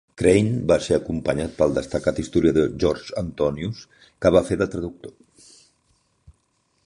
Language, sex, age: Catalan, male, 50-59